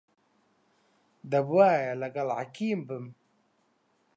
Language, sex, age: Central Kurdish, male, 19-29